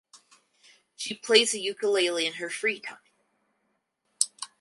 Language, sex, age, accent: English, female, 19-29, United States English